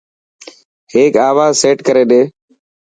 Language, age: Dhatki, 19-29